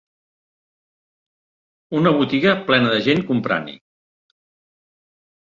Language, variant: Catalan, Central